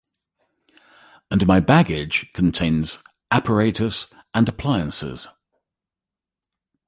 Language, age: English, 60-69